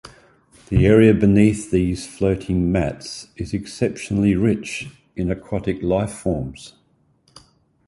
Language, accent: English, Australian English